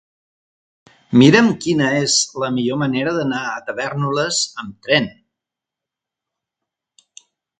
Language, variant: Catalan, Central